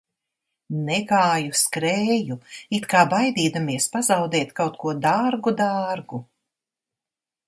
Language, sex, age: Latvian, female, 60-69